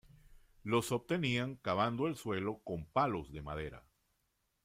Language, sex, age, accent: Spanish, male, 60-69, Caribe: Cuba, Venezuela, Puerto Rico, República Dominicana, Panamá, Colombia caribeña, México caribeño, Costa del golfo de México